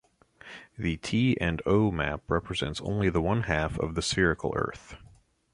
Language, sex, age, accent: English, male, 30-39, United States English